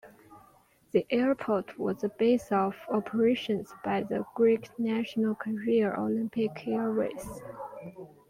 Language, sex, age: English, female, 19-29